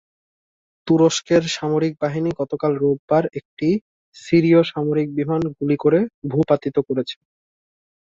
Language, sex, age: Bengali, male, under 19